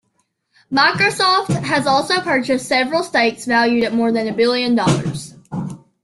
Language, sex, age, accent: English, male, 40-49, United States English